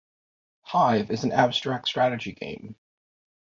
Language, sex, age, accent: English, male, 40-49, Canadian English